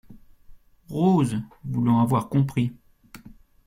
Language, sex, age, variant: French, male, 50-59, Français de métropole